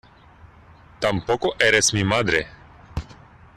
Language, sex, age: Spanish, male, 30-39